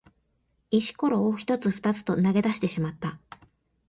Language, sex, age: Japanese, female, 19-29